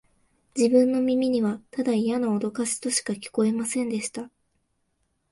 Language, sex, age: Japanese, female, 19-29